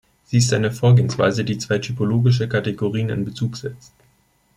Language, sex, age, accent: German, male, 19-29, Deutschland Deutsch